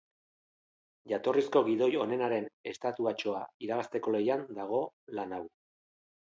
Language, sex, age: Basque, male, 50-59